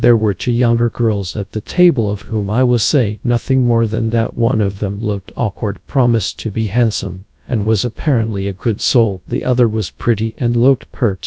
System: TTS, GradTTS